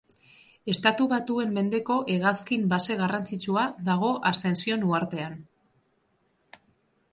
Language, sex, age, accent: Basque, female, 30-39, Mendebalekoa (Araba, Bizkaia, Gipuzkoako mendebaleko herri batzuk)